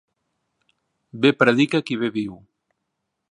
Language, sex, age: Catalan, male, 50-59